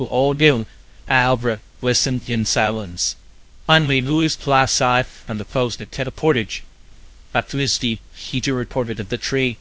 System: TTS, VITS